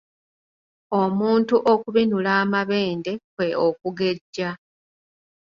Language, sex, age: Ganda, female, 30-39